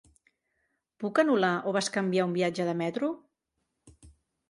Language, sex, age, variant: Catalan, female, 50-59, Central